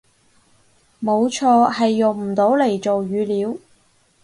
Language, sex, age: Cantonese, female, 19-29